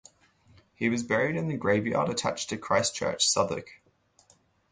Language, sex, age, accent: English, male, 19-29, Australian English